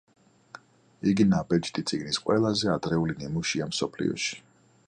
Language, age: Georgian, 40-49